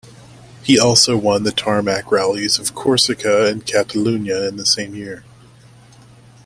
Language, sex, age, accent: English, male, 30-39, United States English